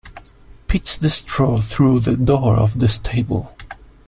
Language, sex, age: English, male, 19-29